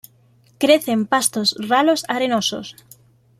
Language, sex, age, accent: Spanish, female, 19-29, España: Centro-Sur peninsular (Madrid, Toledo, Castilla-La Mancha)